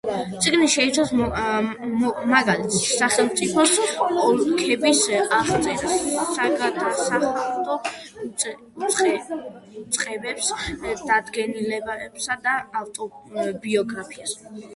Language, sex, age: Georgian, female, under 19